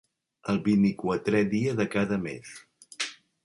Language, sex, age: Catalan, male, 50-59